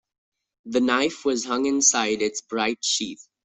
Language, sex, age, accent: English, male, under 19, India and South Asia (India, Pakistan, Sri Lanka)